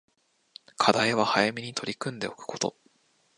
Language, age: Japanese, 19-29